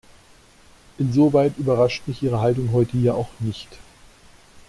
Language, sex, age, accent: German, male, 40-49, Deutschland Deutsch